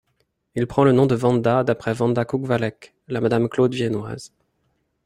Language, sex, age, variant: French, male, 30-39, Français de métropole